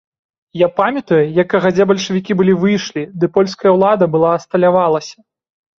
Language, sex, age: Belarusian, male, 19-29